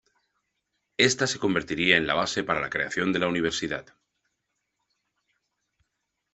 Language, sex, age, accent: Spanish, male, 40-49, España: Centro-Sur peninsular (Madrid, Toledo, Castilla-La Mancha)